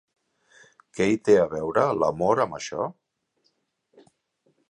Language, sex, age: Catalan, male, 50-59